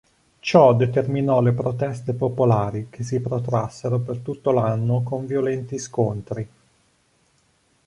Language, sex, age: Italian, male, 40-49